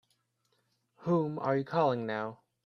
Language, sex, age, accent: English, male, 19-29, United States English